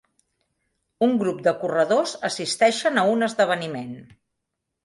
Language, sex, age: Catalan, female, 60-69